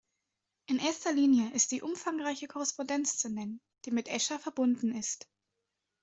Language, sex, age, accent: German, female, 19-29, Deutschland Deutsch